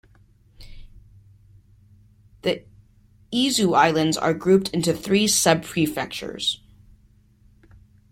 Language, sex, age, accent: English, female, 30-39, United States English